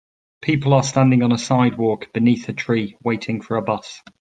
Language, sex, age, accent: English, male, 40-49, England English